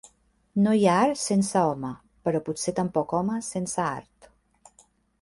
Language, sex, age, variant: Catalan, female, 40-49, Central